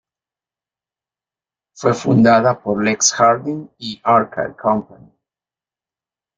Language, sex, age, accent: Spanish, male, 40-49, América central